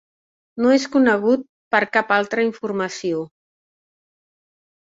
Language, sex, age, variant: Catalan, female, 50-59, Central